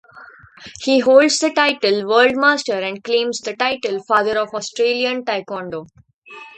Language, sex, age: English, female, 19-29